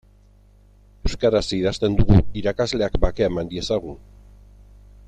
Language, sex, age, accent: Basque, male, 50-59, Erdialdekoa edo Nafarra (Gipuzkoa, Nafarroa)